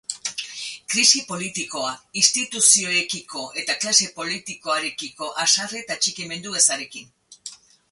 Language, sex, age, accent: Basque, female, 60-69, Erdialdekoa edo Nafarra (Gipuzkoa, Nafarroa)